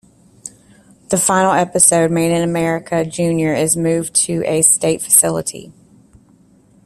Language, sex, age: English, female, 30-39